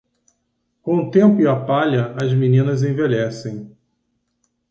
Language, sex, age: Portuguese, male, 60-69